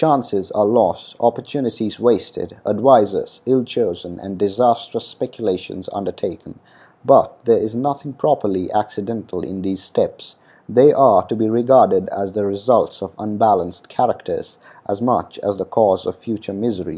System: none